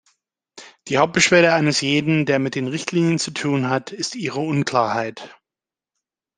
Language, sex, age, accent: German, male, 50-59, Deutschland Deutsch